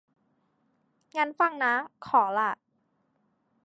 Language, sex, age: Thai, female, 19-29